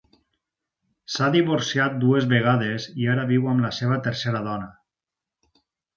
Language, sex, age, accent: Catalan, male, 30-39, valencià